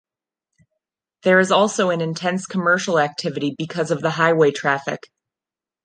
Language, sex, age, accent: English, female, 30-39, United States English